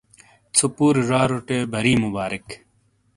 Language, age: Shina, 30-39